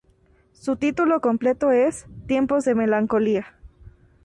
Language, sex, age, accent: Spanish, female, 19-29, México